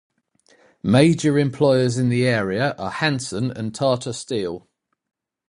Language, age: English, 40-49